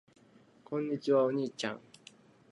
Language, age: Japanese, 30-39